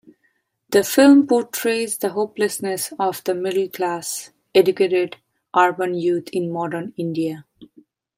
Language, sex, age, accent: English, female, 30-39, India and South Asia (India, Pakistan, Sri Lanka)